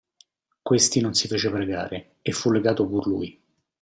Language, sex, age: Italian, male, 40-49